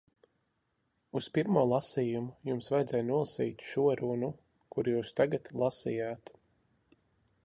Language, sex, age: Latvian, male, 30-39